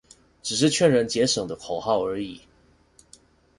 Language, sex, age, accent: Chinese, male, 19-29, 出生地：臺中市